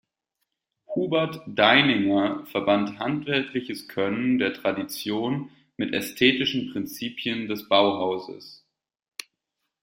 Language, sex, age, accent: German, male, 19-29, Deutschland Deutsch